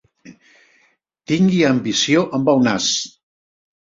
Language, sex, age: Catalan, male, 70-79